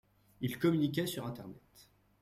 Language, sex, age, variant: French, male, 19-29, Français de métropole